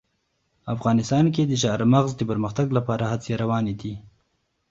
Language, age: Pashto, 19-29